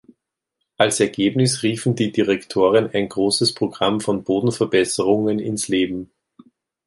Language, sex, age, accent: German, male, 30-39, Österreichisches Deutsch